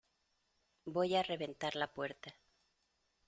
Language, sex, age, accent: Spanish, female, 40-49, México